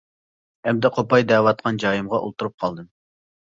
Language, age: Uyghur, 19-29